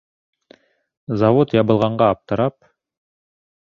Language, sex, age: Bashkir, male, 19-29